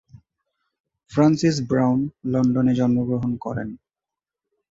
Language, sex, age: Bengali, male, 19-29